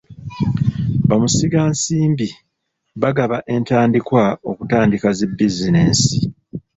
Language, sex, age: Ganda, male, 40-49